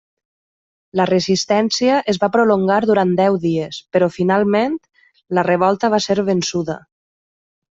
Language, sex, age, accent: Catalan, female, 30-39, valencià